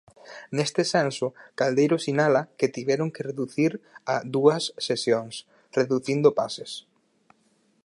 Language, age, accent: Galician, 19-29, Oriental (común en zona oriental)